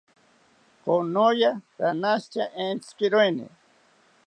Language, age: South Ucayali Ashéninka, 60-69